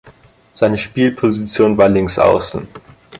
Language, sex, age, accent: German, male, under 19, Deutschland Deutsch